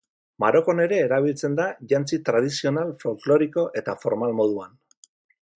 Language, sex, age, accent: Basque, male, 40-49, Mendebalekoa (Araba, Bizkaia, Gipuzkoako mendebaleko herri batzuk)